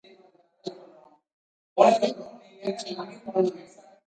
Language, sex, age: English, female, 19-29